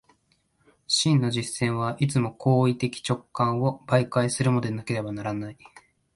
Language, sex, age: Japanese, male, 19-29